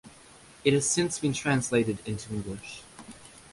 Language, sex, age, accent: English, male, under 19, Australian English